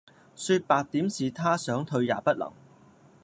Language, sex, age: Cantonese, male, 40-49